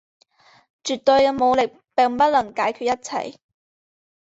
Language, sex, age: Chinese, female, 19-29